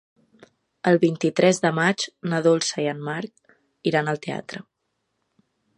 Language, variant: Catalan, Central